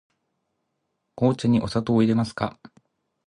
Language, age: Japanese, 30-39